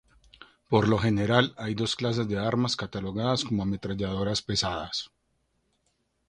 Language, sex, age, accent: Spanish, male, 40-49, Andino-Pacífico: Colombia, Perú, Ecuador, oeste de Bolivia y Venezuela andina